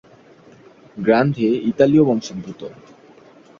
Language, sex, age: Bengali, male, 19-29